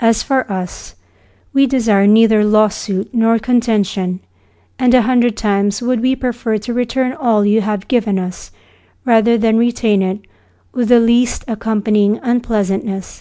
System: none